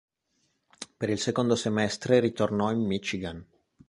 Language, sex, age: Italian, male, 40-49